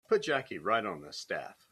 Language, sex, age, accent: English, male, 70-79, United States English